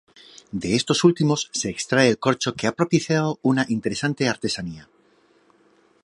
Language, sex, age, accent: Spanish, male, 40-49, España: Norte peninsular (Asturias, Castilla y León, Cantabria, País Vasco, Navarra, Aragón, La Rioja, Guadalajara, Cuenca)